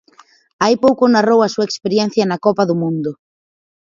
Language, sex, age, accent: Galician, female, 30-39, Atlántico (seseo e gheada)